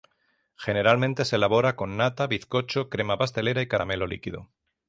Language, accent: Spanish, España: Centro-Sur peninsular (Madrid, Toledo, Castilla-La Mancha); España: Sur peninsular (Andalucia, Extremadura, Murcia)